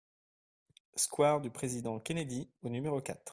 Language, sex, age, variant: French, male, 19-29, Français de métropole